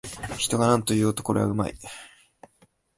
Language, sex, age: Japanese, male, 19-29